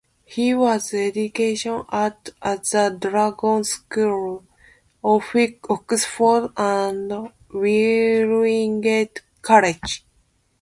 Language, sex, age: English, female, 30-39